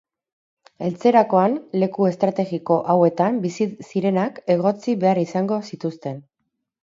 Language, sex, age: Basque, female, 30-39